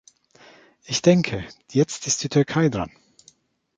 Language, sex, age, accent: German, male, 40-49, Deutschland Deutsch